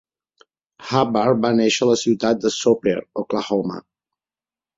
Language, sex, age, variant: Catalan, male, 40-49, Central